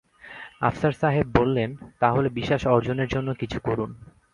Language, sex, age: Bengali, male, 19-29